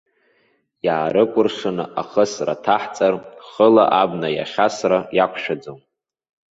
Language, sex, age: Abkhazian, male, under 19